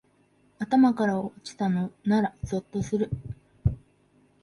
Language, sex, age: Japanese, female, 19-29